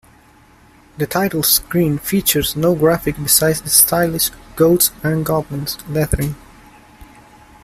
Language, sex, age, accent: English, male, 19-29, United States English